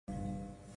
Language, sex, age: Kelabit, female, 70-79